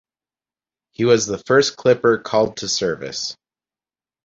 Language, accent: English, United States English